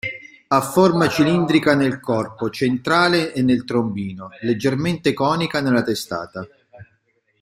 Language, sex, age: Italian, male, 40-49